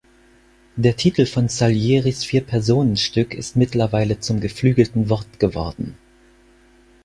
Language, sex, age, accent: German, male, 40-49, Deutschland Deutsch